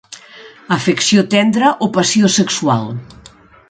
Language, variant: Catalan, Nord-Occidental